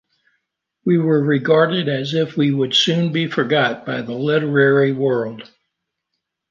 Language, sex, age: English, male, 70-79